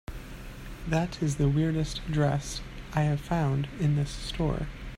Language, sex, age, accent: English, male, 30-39, United States English